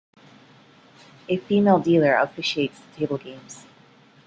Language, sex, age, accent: English, female, 30-39, United States English